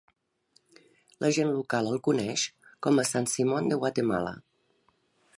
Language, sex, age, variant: Catalan, female, 50-59, Nord-Occidental